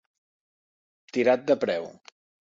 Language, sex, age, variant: Catalan, male, 30-39, Central